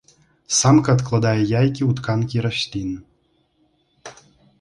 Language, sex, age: Belarusian, male, 19-29